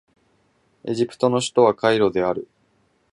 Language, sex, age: Japanese, male, 19-29